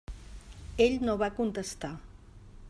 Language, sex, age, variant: Catalan, female, 50-59, Central